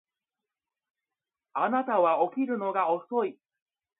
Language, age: Japanese, 30-39